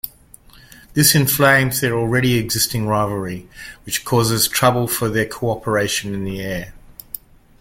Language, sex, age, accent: English, male, 50-59, Australian English